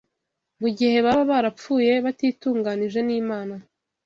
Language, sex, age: Kinyarwanda, female, 30-39